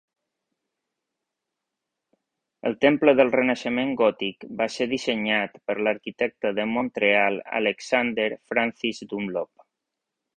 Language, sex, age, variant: Catalan, male, 50-59, Balear